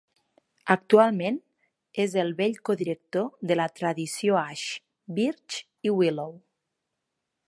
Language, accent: Catalan, Lleidatà